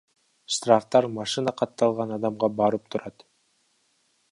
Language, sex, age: Kyrgyz, male, 19-29